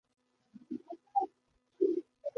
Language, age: English, 19-29